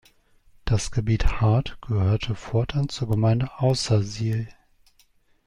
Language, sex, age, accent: German, male, 30-39, Deutschland Deutsch